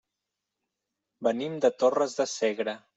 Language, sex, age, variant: Catalan, male, 30-39, Central